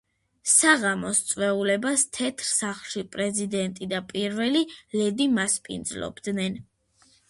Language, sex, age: Georgian, female, under 19